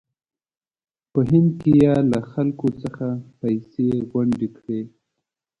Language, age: Pashto, 30-39